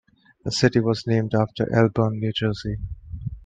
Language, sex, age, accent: English, male, 19-29, India and South Asia (India, Pakistan, Sri Lanka)